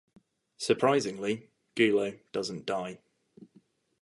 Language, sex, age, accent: English, male, 19-29, England English